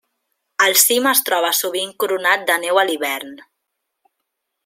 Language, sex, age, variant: Catalan, female, 19-29, Central